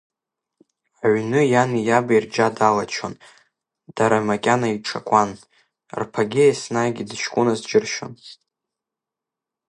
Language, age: Abkhazian, under 19